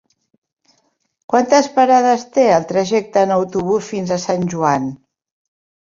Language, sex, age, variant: Catalan, female, 60-69, Central